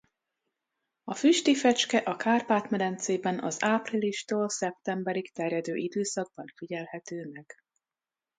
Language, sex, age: Hungarian, female, 19-29